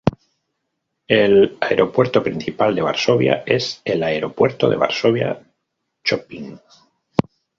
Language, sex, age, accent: Spanish, male, 50-59, España: Norte peninsular (Asturias, Castilla y León, Cantabria, País Vasco, Navarra, Aragón, La Rioja, Guadalajara, Cuenca)